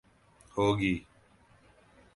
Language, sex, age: Urdu, female, 19-29